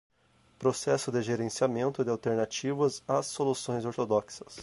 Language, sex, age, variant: Portuguese, male, 19-29, Portuguese (Brasil)